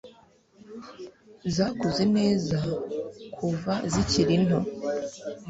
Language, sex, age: Kinyarwanda, female, under 19